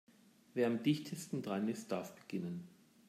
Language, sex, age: German, male, 40-49